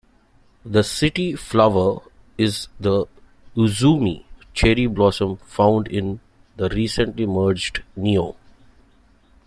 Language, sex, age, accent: English, male, 40-49, India and South Asia (India, Pakistan, Sri Lanka)